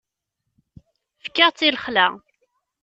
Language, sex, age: Kabyle, female, 19-29